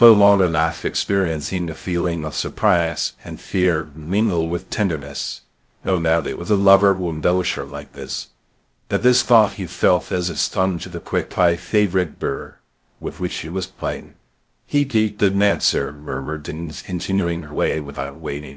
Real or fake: fake